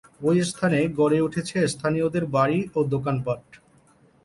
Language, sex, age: Bengali, male, 30-39